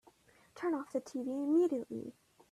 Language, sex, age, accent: English, female, under 19, United States English